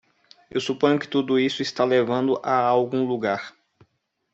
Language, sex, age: Portuguese, male, 19-29